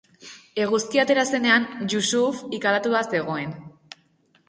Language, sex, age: Basque, female, under 19